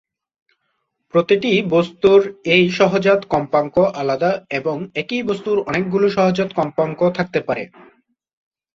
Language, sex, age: Bengali, male, 19-29